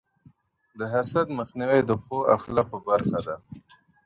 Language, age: Pashto, 30-39